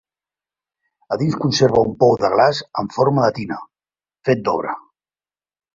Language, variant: Catalan, Central